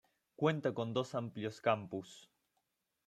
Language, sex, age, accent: Spanish, male, 30-39, Rioplatense: Argentina, Uruguay, este de Bolivia, Paraguay